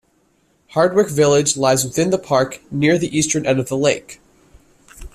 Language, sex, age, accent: English, male, under 19, Canadian English